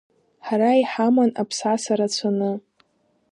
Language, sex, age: Abkhazian, female, under 19